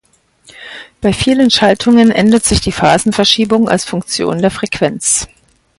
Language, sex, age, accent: German, female, 50-59, Deutschland Deutsch